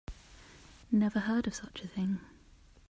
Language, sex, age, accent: English, female, 30-39, England English